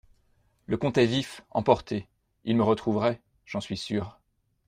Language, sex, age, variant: French, male, 40-49, Français de métropole